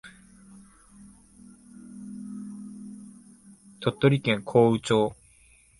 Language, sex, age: Japanese, male, 19-29